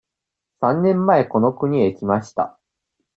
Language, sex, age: Japanese, male, 19-29